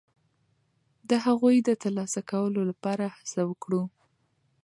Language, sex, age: Pashto, female, 19-29